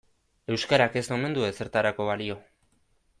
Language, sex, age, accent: Basque, male, 19-29, Erdialdekoa edo Nafarra (Gipuzkoa, Nafarroa)